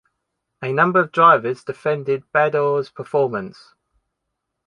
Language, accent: English, England English